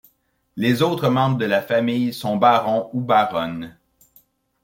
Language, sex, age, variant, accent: French, male, 40-49, Français d'Amérique du Nord, Français du Canada